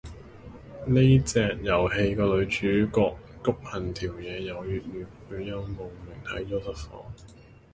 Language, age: Cantonese, 19-29